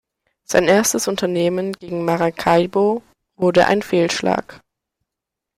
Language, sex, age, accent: German, male, under 19, Deutschland Deutsch